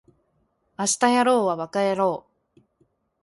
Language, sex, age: Japanese, female, 19-29